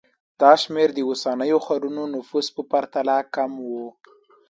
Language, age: Pashto, 19-29